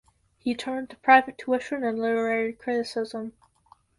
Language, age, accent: English, under 19, Canadian English